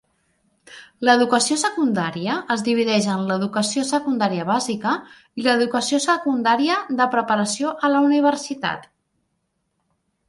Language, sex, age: Catalan, female, 40-49